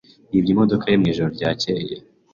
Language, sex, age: Kinyarwanda, male, 19-29